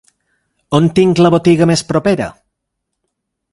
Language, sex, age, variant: Catalan, male, 40-49, Balear